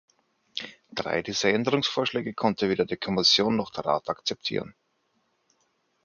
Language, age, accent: German, 50-59, Österreichisches Deutsch